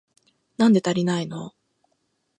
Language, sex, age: Japanese, female, 19-29